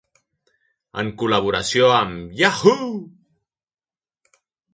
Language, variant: Catalan, Central